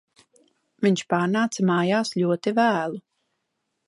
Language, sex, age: Latvian, female, 40-49